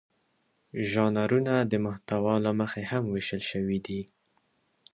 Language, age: Pashto, 19-29